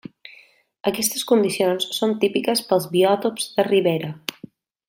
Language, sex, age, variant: Catalan, female, 19-29, Balear